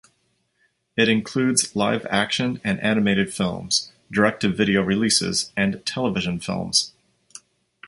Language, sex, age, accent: English, male, 40-49, United States English